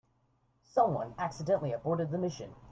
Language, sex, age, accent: English, male, under 19, United States English